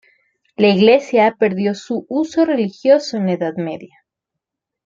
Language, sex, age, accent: Spanish, female, 19-29, México